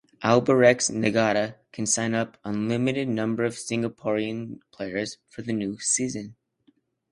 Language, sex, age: English, male, under 19